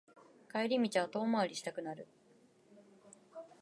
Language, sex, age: Japanese, female, 19-29